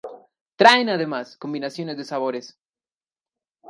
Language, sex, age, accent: Spanish, male, 19-29, Andino-Pacífico: Colombia, Perú, Ecuador, oeste de Bolivia y Venezuela andina